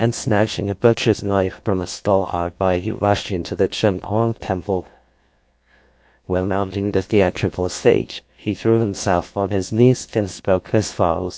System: TTS, GlowTTS